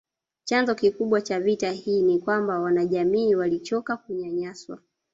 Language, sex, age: Swahili, female, 19-29